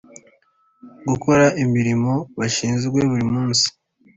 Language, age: Kinyarwanda, 19-29